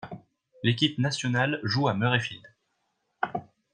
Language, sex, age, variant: French, male, under 19, Français de métropole